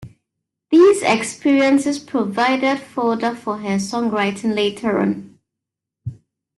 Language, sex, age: English, female, 30-39